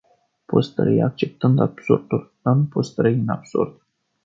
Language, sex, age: Romanian, male, 19-29